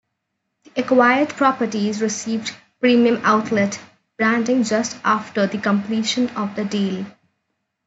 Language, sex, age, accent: English, female, 19-29, India and South Asia (India, Pakistan, Sri Lanka)